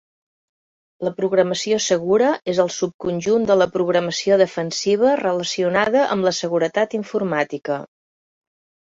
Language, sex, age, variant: Catalan, female, 50-59, Central